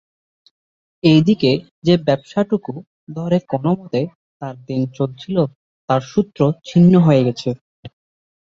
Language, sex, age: Bengali, male, 19-29